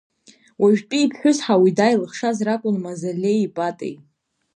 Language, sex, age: Abkhazian, female, under 19